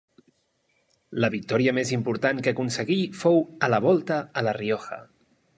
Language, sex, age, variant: Catalan, male, 30-39, Central